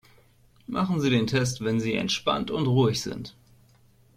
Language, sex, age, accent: German, male, 30-39, Deutschland Deutsch